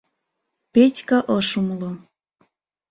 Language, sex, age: Mari, female, 19-29